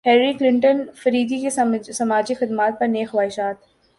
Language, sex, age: Urdu, female, 19-29